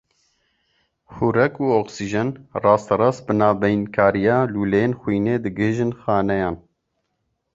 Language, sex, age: Kurdish, male, 19-29